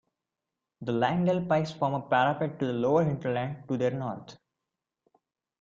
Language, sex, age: English, male, 19-29